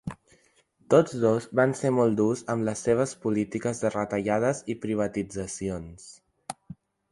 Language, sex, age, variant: Catalan, male, under 19, Central